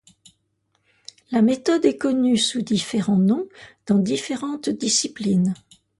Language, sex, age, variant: French, female, 70-79, Français de métropole